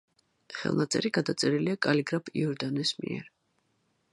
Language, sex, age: Georgian, female, 40-49